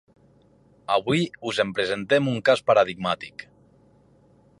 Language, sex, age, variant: Catalan, male, 30-39, Nord-Occidental